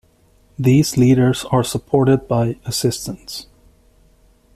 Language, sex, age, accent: English, male, 30-39, United States English